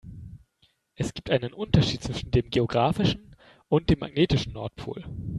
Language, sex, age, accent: German, male, 19-29, Deutschland Deutsch